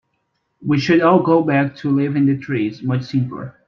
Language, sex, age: English, male, 19-29